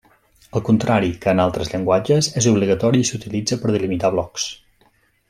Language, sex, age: Catalan, male, 40-49